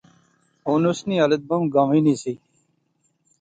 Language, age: Pahari-Potwari, 30-39